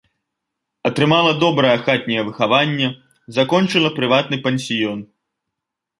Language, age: Belarusian, 19-29